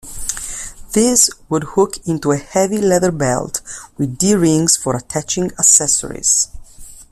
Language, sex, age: English, female, 50-59